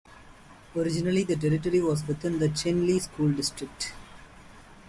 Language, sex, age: English, male, under 19